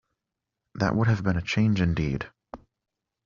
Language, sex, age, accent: English, male, 19-29, United States English